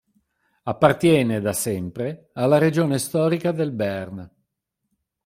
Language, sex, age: Italian, male, 50-59